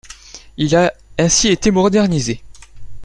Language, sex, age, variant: French, male, 19-29, Français de métropole